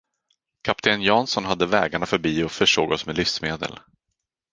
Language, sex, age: Swedish, male, 19-29